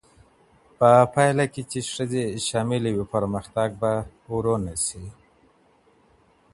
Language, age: Pashto, 30-39